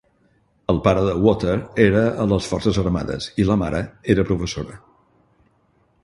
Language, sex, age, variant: Catalan, male, 60-69, Central